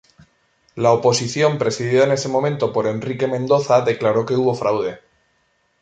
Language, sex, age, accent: Spanish, male, 30-39, España: Norte peninsular (Asturias, Castilla y León, Cantabria, País Vasco, Navarra, Aragón, La Rioja, Guadalajara, Cuenca)